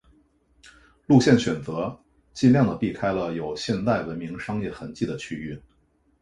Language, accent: Chinese, 出生地：北京市